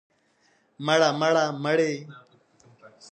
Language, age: Pashto, 19-29